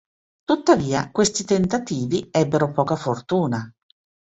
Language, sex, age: Italian, female, 50-59